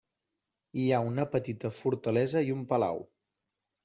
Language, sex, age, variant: Catalan, male, 19-29, Central